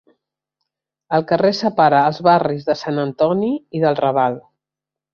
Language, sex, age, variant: Catalan, female, 50-59, Central